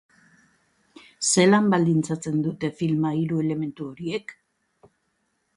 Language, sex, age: Basque, female, 50-59